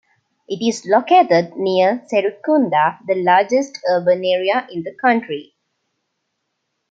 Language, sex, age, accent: English, female, 19-29, India and South Asia (India, Pakistan, Sri Lanka)